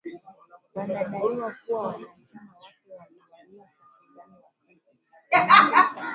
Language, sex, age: Swahili, female, 19-29